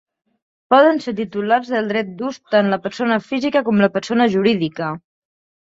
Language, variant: Catalan, Central